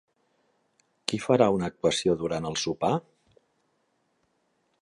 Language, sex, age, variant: Catalan, male, 50-59, Central